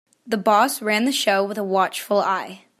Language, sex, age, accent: English, female, under 19, United States English